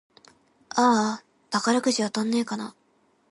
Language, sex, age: Japanese, female, 19-29